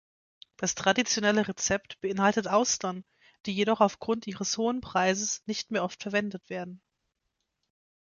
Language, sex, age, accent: German, female, 19-29, Deutschland Deutsch